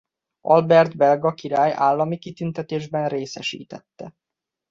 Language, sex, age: Hungarian, male, 30-39